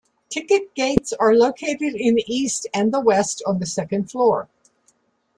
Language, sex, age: English, female, 70-79